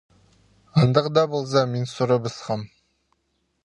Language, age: Khakas, 19-29